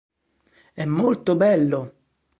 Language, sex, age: Italian, male, 40-49